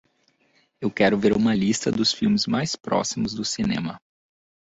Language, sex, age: Portuguese, male, 19-29